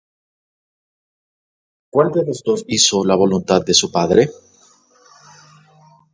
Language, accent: Spanish, América central